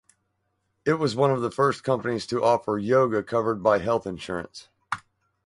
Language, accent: English, United States English